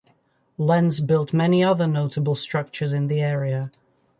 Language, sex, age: English, male, 19-29